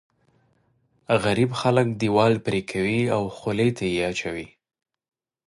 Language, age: Pashto, 19-29